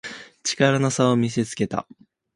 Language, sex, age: Japanese, male, under 19